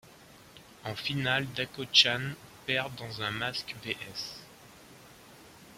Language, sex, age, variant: French, male, 50-59, Français de métropole